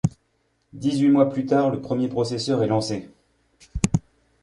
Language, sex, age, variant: French, male, 30-39, Français de métropole